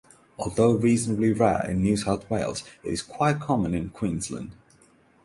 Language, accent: English, England English; India and South Asia (India, Pakistan, Sri Lanka)